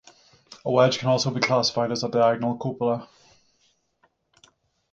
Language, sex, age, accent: English, male, 30-39, Northern Irish